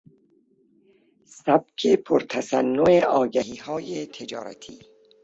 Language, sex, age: Persian, female, 60-69